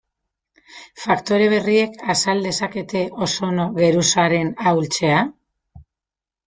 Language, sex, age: Basque, female, 30-39